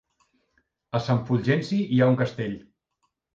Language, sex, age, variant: Catalan, male, 40-49, Central